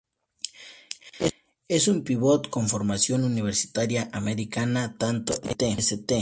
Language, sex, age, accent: Spanish, male, 19-29, México